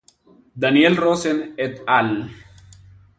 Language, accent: Spanish, México